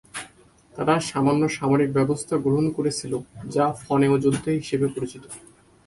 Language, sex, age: Bengali, male, 19-29